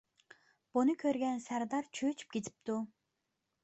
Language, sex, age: Uyghur, female, 19-29